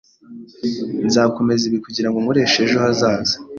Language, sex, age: Kinyarwanda, male, 19-29